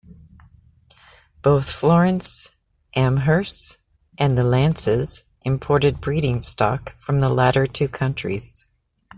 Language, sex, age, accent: English, female, 50-59, United States English